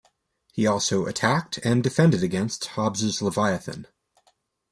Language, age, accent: English, 19-29, United States English